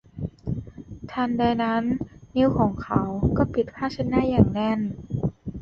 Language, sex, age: Thai, female, 19-29